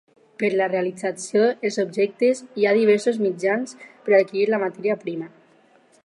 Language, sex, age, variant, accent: Catalan, female, under 19, Alacantí, valencià